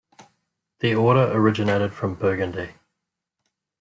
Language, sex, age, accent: English, male, 30-39, New Zealand English